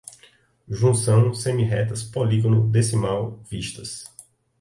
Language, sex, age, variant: Portuguese, male, 30-39, Portuguese (Brasil)